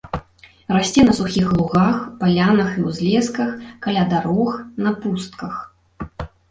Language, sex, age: Belarusian, female, 19-29